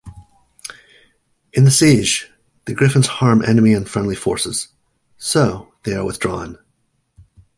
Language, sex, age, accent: English, male, 40-49, United States English